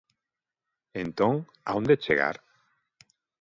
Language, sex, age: Galician, male, 40-49